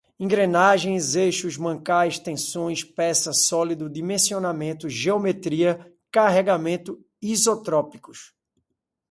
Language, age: Portuguese, 40-49